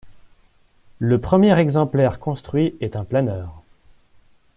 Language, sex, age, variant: French, male, 40-49, Français de métropole